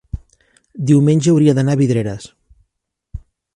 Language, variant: Catalan, Central